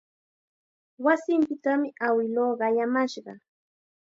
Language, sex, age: Chiquián Ancash Quechua, female, 19-29